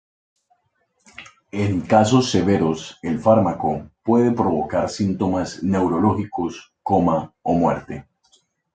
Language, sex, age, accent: Spanish, male, 19-29, Andino-Pacífico: Colombia, Perú, Ecuador, oeste de Bolivia y Venezuela andina